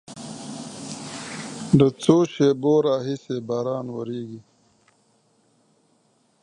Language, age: English, 30-39